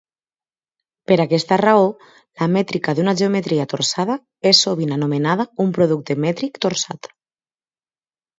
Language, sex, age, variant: Catalan, female, 30-39, Valencià septentrional